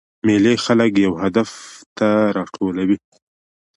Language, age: Pashto, 19-29